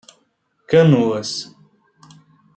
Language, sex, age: Portuguese, male, 30-39